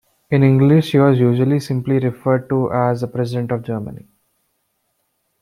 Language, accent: English, India and South Asia (India, Pakistan, Sri Lanka)